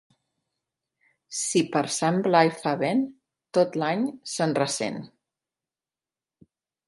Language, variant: Catalan, Central